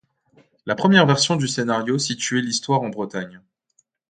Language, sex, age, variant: French, male, 19-29, Français de métropole